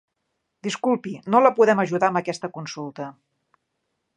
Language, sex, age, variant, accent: Catalan, female, 50-59, Central, Barceloní